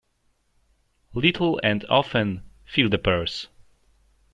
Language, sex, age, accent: English, male, 19-29, United States English